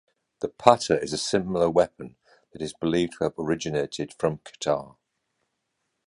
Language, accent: English, England English